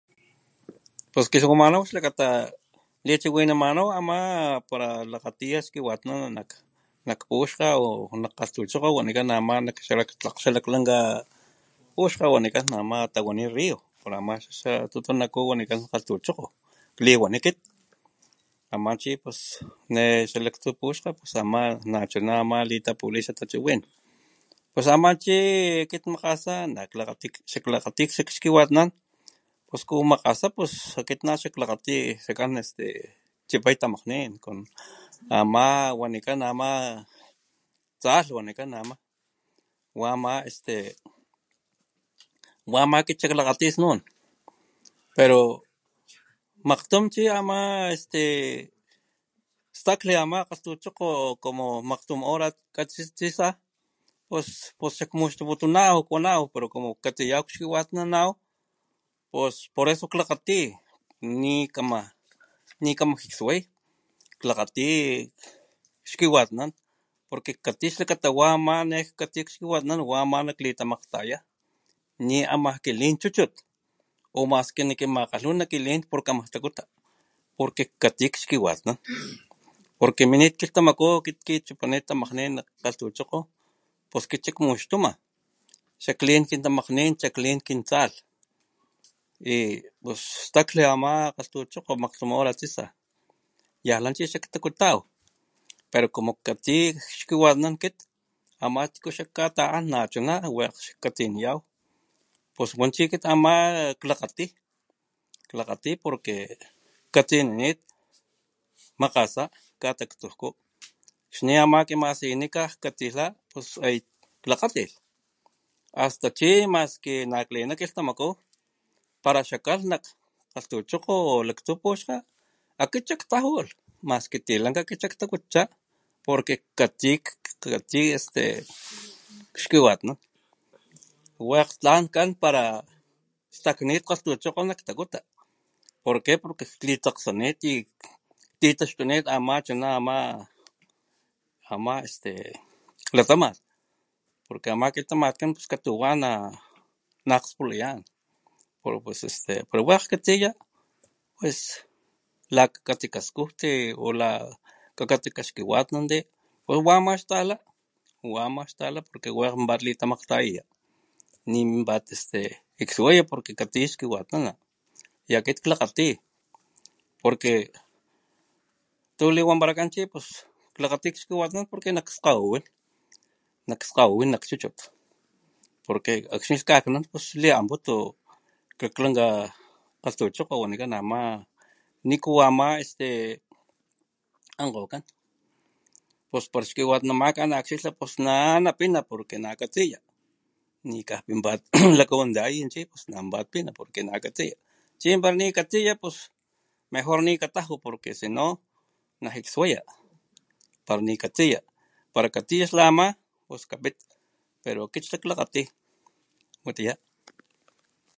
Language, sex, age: Papantla Totonac, male, 60-69